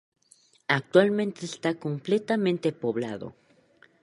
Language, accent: Spanish, México